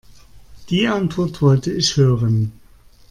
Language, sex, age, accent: German, male, 50-59, Deutschland Deutsch